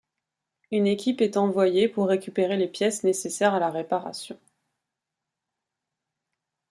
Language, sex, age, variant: French, female, 30-39, Français de métropole